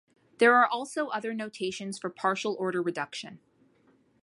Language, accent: English, United States English